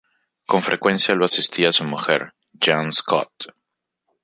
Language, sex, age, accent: Spanish, male, 19-29, Andino-Pacífico: Colombia, Perú, Ecuador, oeste de Bolivia y Venezuela andina